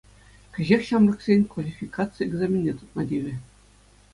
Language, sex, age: Chuvash, male, 40-49